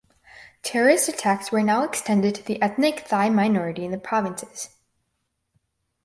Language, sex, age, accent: English, female, under 19, United States English